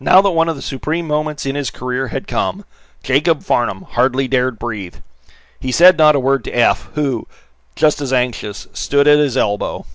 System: none